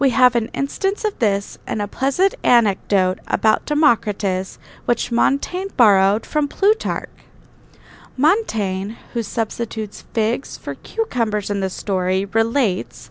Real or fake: real